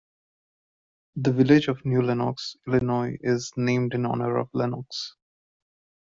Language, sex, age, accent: English, male, 19-29, India and South Asia (India, Pakistan, Sri Lanka)